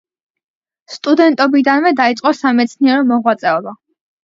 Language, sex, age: Georgian, female, under 19